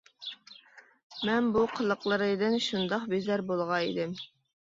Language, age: Uyghur, 30-39